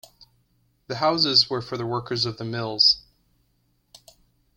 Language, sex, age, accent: English, male, 19-29, United States English